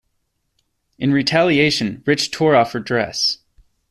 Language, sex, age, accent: English, male, 19-29, United States English